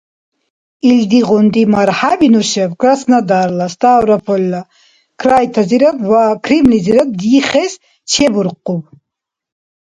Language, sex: Dargwa, female